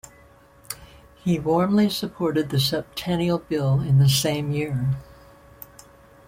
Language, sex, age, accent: English, female, 60-69, United States English